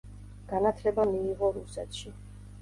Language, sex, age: Georgian, female, 40-49